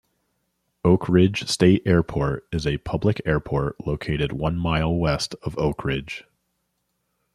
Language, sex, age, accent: English, male, 30-39, United States English